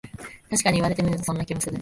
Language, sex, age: Japanese, female, 19-29